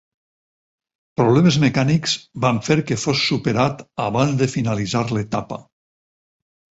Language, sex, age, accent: Catalan, male, 60-69, valencià